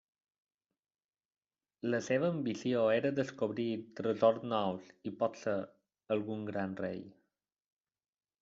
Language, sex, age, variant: Catalan, male, 30-39, Balear